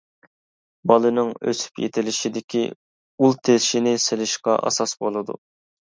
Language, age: Uyghur, 19-29